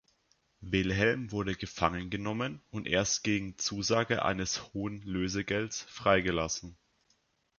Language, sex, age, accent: German, male, under 19, Deutschland Deutsch